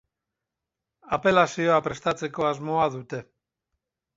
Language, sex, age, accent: Basque, male, 60-69, Mendebalekoa (Araba, Bizkaia, Gipuzkoako mendebaleko herri batzuk)